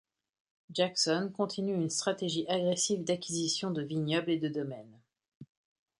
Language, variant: French, Français de métropole